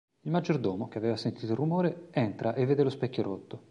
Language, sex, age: Italian, male, 40-49